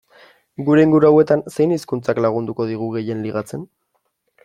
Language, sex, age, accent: Basque, male, 19-29, Erdialdekoa edo Nafarra (Gipuzkoa, Nafarroa)